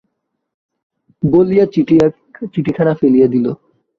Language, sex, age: Bengali, male, 19-29